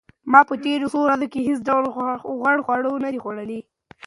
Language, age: Pashto, 19-29